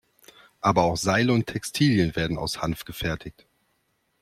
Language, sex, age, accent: German, male, 40-49, Deutschland Deutsch